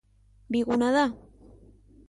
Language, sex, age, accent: Basque, female, 19-29, Mendebalekoa (Araba, Bizkaia, Gipuzkoako mendebaleko herri batzuk)